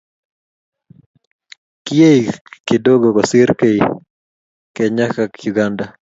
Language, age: Kalenjin, 19-29